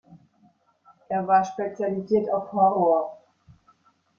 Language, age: German, 50-59